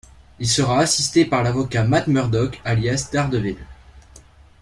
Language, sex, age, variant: French, male, under 19, Français de métropole